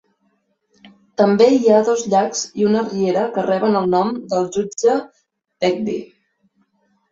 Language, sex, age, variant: Catalan, female, 30-39, Central